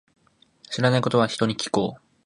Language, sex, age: Japanese, male, 19-29